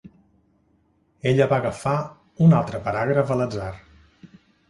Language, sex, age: Catalan, male, 40-49